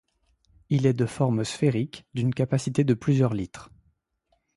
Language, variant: French, Français de métropole